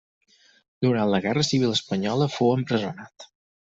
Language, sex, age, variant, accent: Catalan, male, 30-39, Balear, mallorquí